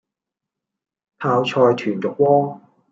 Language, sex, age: Cantonese, male, 40-49